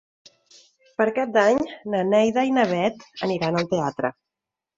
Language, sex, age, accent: Catalan, female, 40-49, Oriental